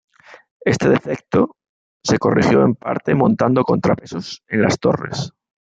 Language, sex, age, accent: Spanish, male, 40-49, España: Sur peninsular (Andalucia, Extremadura, Murcia)